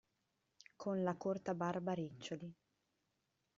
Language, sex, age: Italian, female, 19-29